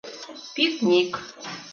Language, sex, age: Mari, female, 40-49